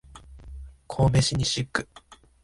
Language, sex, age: Japanese, male, 19-29